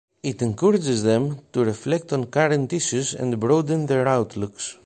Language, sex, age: English, male, 40-49